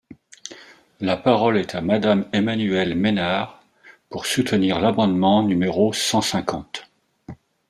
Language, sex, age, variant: French, male, 50-59, Français de métropole